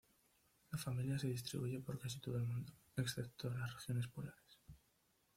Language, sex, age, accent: Spanish, male, 19-29, España: Norte peninsular (Asturias, Castilla y León, Cantabria, País Vasco, Navarra, Aragón, La Rioja, Guadalajara, Cuenca)